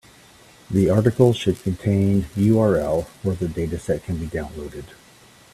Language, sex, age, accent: English, male, 40-49, United States English